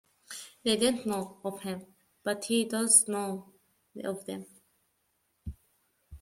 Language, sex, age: English, female, 40-49